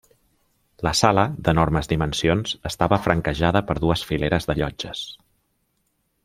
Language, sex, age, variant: Catalan, male, 30-39, Central